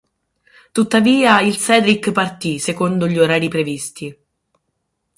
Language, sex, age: Italian, male, 30-39